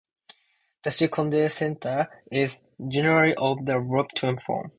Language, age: English, 19-29